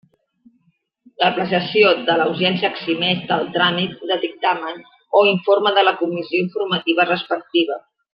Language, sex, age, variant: Catalan, female, 40-49, Central